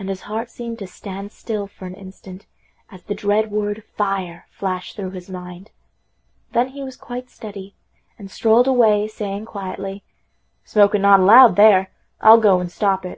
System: none